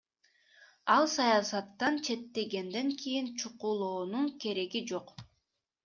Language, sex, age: Kyrgyz, female, 19-29